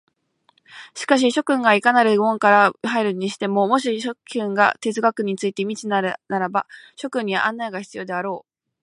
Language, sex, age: Japanese, female, 19-29